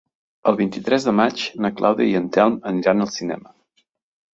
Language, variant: Catalan, Central